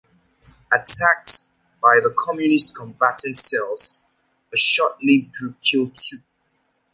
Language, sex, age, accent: English, male, 30-39, United States English